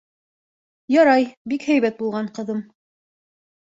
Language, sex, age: Bashkir, female, 19-29